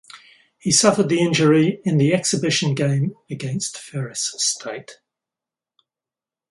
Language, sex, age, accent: English, male, 60-69, Australian English